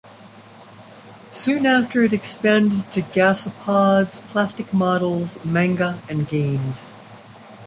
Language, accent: English, United States English